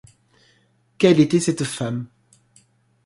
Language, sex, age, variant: French, male, 30-39, Français de métropole